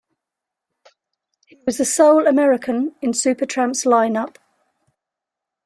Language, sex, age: English, female, 40-49